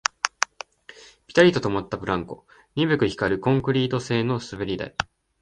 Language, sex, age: Japanese, male, 19-29